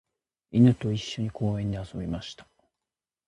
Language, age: Japanese, 30-39